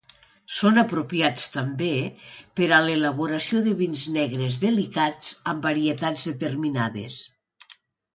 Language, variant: Catalan, Nord-Occidental